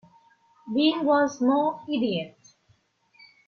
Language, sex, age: English, female, 19-29